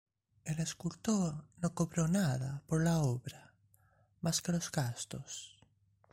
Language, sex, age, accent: Spanish, male, 19-29, España: Sur peninsular (Andalucia, Extremadura, Murcia)